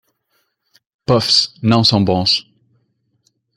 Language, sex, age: Portuguese, male, 19-29